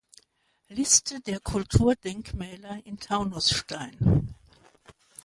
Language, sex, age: German, female, 70-79